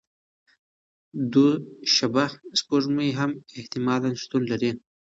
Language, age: Pashto, 19-29